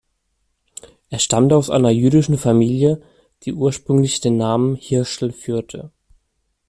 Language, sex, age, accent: German, male, 19-29, Deutschland Deutsch